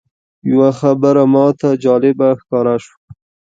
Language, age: Pashto, 19-29